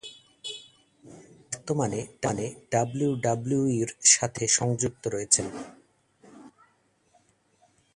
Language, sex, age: Bengali, male, 30-39